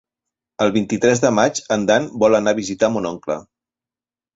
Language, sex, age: Catalan, male, 40-49